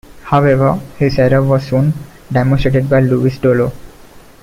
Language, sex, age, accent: English, male, 19-29, India and South Asia (India, Pakistan, Sri Lanka)